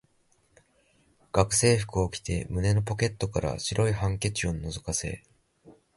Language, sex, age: Japanese, male, 19-29